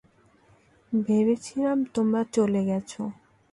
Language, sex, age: Bengali, female, 19-29